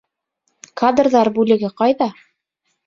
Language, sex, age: Bashkir, female, 30-39